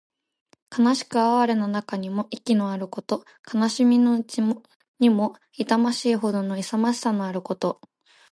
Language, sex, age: Japanese, female, 19-29